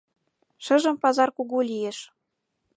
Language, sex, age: Mari, female, 19-29